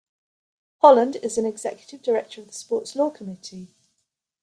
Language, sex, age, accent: English, female, 50-59, England English